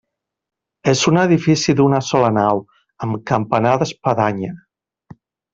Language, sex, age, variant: Catalan, male, 40-49, Central